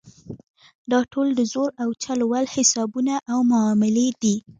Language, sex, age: Pashto, female, 19-29